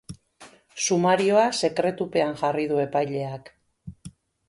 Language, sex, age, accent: Basque, female, 40-49, Mendebalekoa (Araba, Bizkaia, Gipuzkoako mendebaleko herri batzuk)